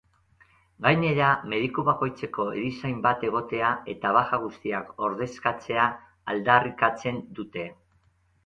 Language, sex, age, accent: Basque, male, 50-59, Mendebalekoa (Araba, Bizkaia, Gipuzkoako mendebaleko herri batzuk)